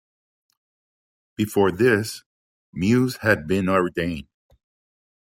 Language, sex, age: English, male, 60-69